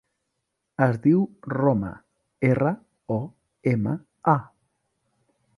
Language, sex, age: Catalan, male, 19-29